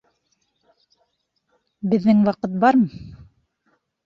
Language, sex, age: Bashkir, female, 19-29